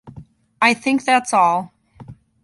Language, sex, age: English, female, under 19